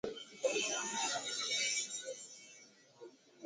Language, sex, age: Swahili, male, 19-29